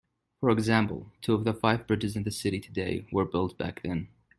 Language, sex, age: English, male, 19-29